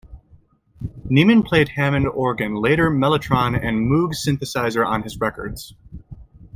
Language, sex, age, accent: English, male, 19-29, United States English